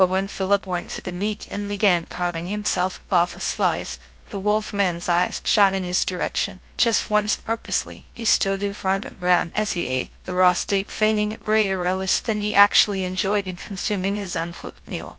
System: TTS, GlowTTS